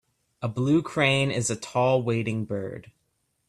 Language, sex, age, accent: English, male, 19-29, United States English